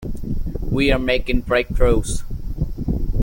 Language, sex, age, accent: English, male, 19-29, United States English